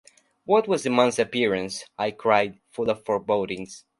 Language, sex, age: English, male, under 19